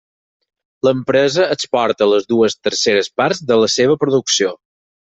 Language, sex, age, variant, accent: Catalan, male, 30-39, Balear, mallorquí